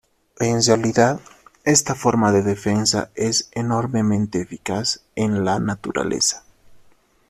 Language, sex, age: Spanish, male, 19-29